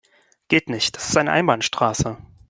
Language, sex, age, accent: German, male, 19-29, Deutschland Deutsch